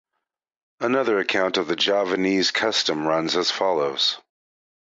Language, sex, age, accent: English, male, 40-49, United States English